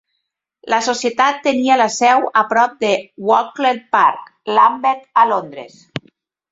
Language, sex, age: Catalan, female, 50-59